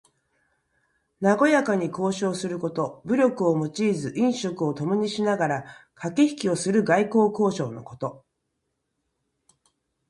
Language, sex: Japanese, female